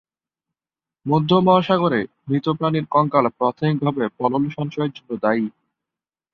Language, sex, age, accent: Bengali, male, under 19, Native